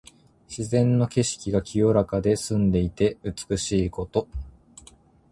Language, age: Japanese, 19-29